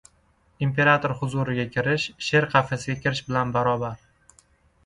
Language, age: Uzbek, 19-29